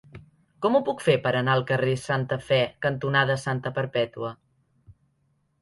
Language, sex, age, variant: Catalan, female, 30-39, Septentrional